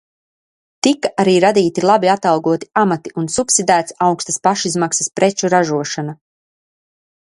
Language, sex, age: Latvian, female, 30-39